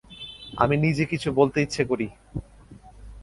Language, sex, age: Bengali, male, 19-29